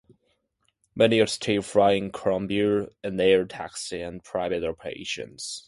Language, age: English, 19-29